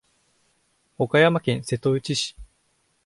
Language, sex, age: Japanese, male, under 19